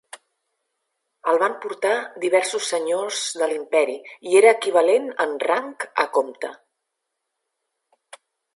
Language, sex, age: Catalan, female, 40-49